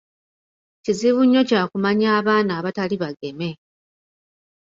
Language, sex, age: Ganda, female, 30-39